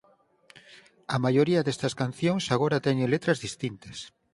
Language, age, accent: Galician, 50-59, Normativo (estándar)